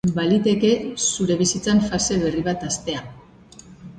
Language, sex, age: Basque, female, 50-59